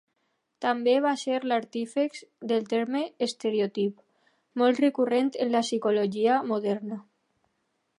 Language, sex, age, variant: Catalan, female, under 19, Alacantí